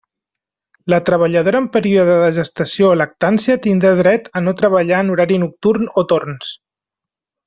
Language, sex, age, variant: Catalan, male, 30-39, Central